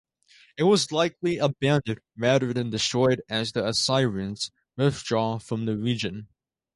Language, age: English, under 19